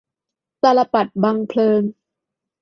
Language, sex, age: Thai, female, 30-39